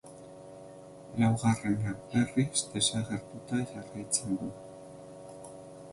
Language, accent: Basque, Mendebalekoa (Araba, Bizkaia, Gipuzkoako mendebaleko herri batzuk)